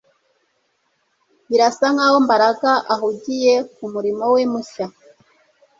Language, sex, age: Kinyarwanda, male, 19-29